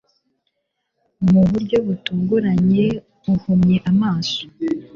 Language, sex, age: Kinyarwanda, female, 19-29